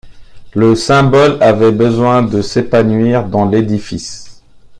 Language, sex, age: French, male, 40-49